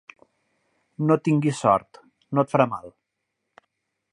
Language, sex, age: Catalan, male, 40-49